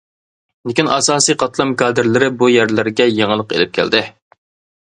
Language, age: Uyghur, 19-29